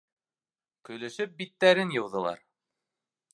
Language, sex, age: Bashkir, male, 19-29